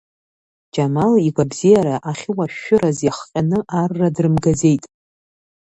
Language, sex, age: Abkhazian, female, 30-39